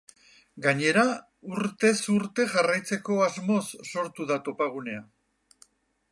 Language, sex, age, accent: Basque, male, 60-69, Erdialdekoa edo Nafarra (Gipuzkoa, Nafarroa)